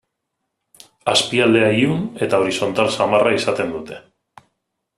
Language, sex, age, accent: Basque, male, 40-49, Mendebalekoa (Araba, Bizkaia, Gipuzkoako mendebaleko herri batzuk)